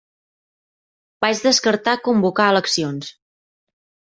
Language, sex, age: Catalan, female, 30-39